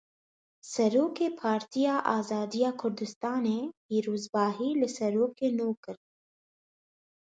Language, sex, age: Kurdish, female, 19-29